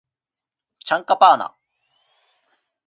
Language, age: Japanese, 19-29